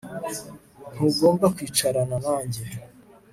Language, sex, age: Kinyarwanda, female, 30-39